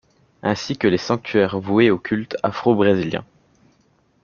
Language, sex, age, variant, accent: French, male, under 19, Français d'Europe, Français de Suisse